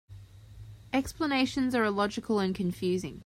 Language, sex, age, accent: English, female, 19-29, Australian English